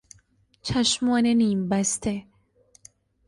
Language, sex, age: Persian, female, under 19